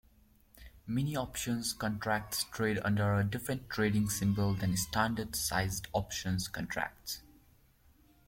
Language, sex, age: English, male, 19-29